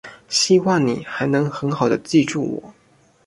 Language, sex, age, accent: Chinese, male, 19-29, 出生地：福建省